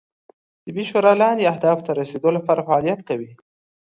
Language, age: Pashto, under 19